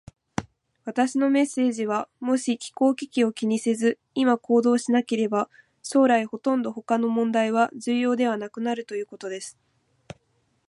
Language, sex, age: Japanese, female, 19-29